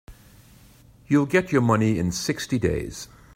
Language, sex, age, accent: English, male, 60-69, United States English